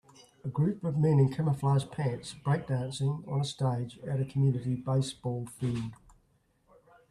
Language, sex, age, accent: English, male, 60-69, Australian English